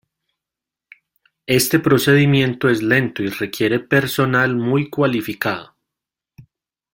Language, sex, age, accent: Spanish, male, 30-39, Andino-Pacífico: Colombia, Perú, Ecuador, oeste de Bolivia y Venezuela andina